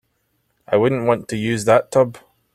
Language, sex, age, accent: English, male, 19-29, Scottish English